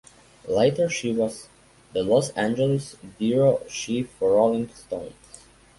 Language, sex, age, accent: English, male, 19-29, United States English